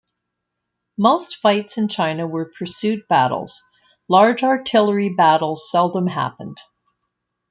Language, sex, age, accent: English, female, 60-69, Canadian English